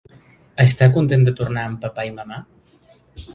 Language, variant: Catalan, Central